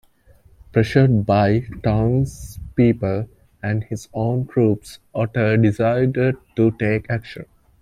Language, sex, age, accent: English, male, 19-29, England English